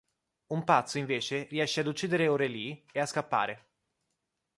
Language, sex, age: Italian, male, 19-29